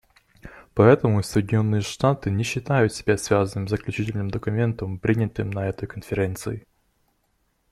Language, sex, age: Russian, male, 19-29